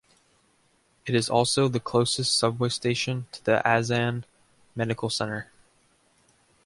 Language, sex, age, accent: English, male, 19-29, United States English